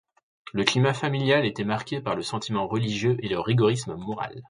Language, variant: French, Français de métropole